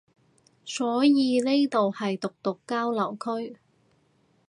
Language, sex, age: Cantonese, female, 30-39